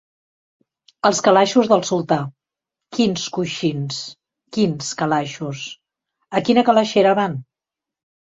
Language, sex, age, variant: Catalan, female, 50-59, Central